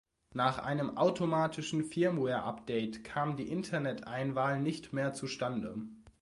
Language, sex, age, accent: German, male, 19-29, Deutschland Deutsch